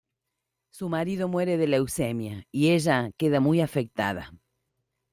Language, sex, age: Spanish, female, 50-59